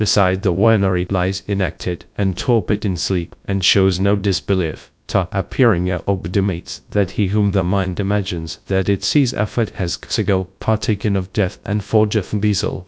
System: TTS, GradTTS